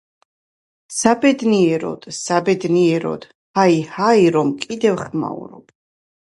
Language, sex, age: Georgian, female, 30-39